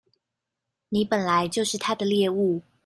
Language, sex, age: Chinese, female, 19-29